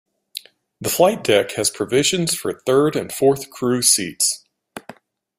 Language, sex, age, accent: English, male, 50-59, United States English